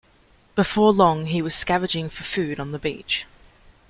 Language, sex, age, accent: English, female, 19-29, Australian English